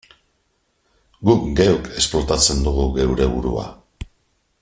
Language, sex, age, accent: Basque, male, 50-59, Mendebalekoa (Araba, Bizkaia, Gipuzkoako mendebaleko herri batzuk)